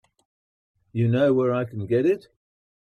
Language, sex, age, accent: English, male, 60-69, Australian English